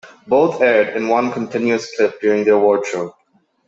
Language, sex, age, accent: English, male, 19-29, England English